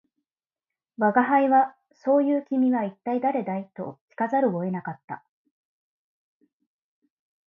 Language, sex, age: Japanese, female, 19-29